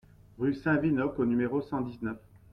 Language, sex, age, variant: French, male, 40-49, Français de métropole